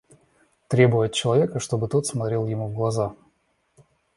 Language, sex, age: Russian, male, 40-49